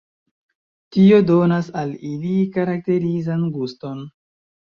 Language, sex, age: Esperanto, male, 19-29